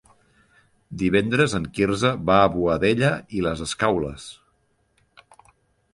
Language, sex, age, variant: Catalan, male, 30-39, Central